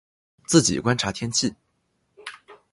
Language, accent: Chinese, 出生地：浙江省